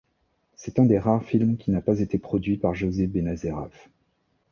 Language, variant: French, Français de métropole